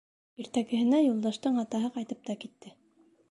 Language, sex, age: Bashkir, female, 19-29